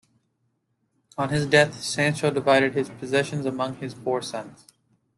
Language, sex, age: English, male, 19-29